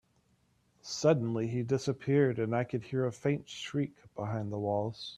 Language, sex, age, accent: English, male, 40-49, United States English